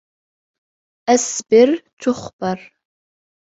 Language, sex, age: Arabic, female, 19-29